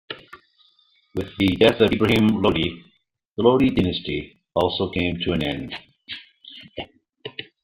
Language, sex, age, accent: English, male, 60-69, Canadian English